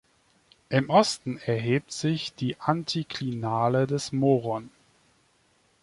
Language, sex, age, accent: German, male, 30-39, Deutschland Deutsch